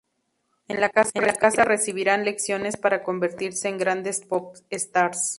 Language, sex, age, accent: Spanish, female, 30-39, México